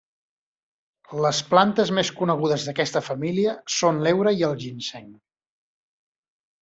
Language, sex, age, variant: Catalan, male, 40-49, Central